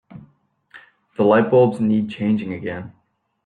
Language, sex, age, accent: English, male, 19-29, United States English